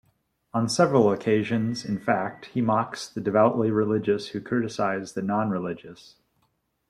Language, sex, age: English, male, 30-39